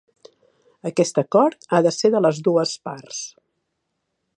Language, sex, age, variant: Catalan, female, 60-69, Central